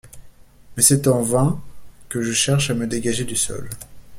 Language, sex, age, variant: French, male, 19-29, Français de métropole